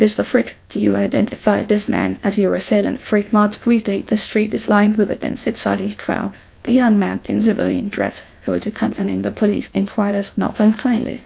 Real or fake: fake